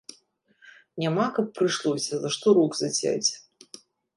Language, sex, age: Belarusian, female, 30-39